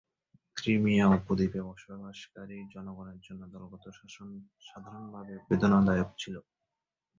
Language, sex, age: Bengali, male, 19-29